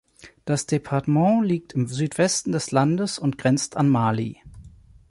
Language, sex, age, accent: German, male, 40-49, Deutschland Deutsch